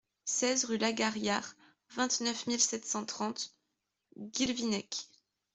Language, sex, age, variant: French, female, 19-29, Français de métropole